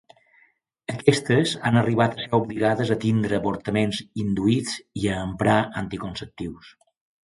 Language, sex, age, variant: Catalan, male, 60-69, Balear